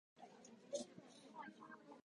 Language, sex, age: Japanese, female, 19-29